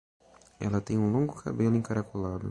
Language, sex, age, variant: Portuguese, male, 19-29, Portuguese (Brasil)